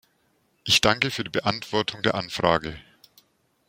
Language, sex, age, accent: German, male, 40-49, Deutschland Deutsch